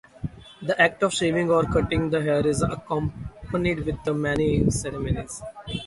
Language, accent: English, India and South Asia (India, Pakistan, Sri Lanka)